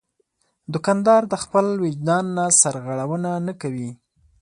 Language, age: Pashto, 19-29